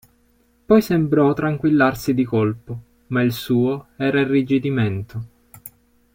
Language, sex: Italian, male